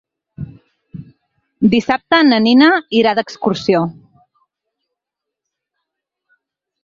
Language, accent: Catalan, nord-oriental